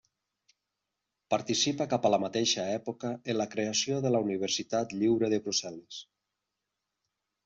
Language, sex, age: Catalan, male, 40-49